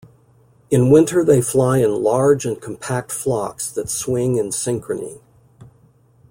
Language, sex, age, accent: English, male, 60-69, United States English